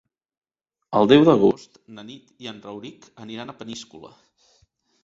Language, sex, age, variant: Catalan, male, 50-59, Central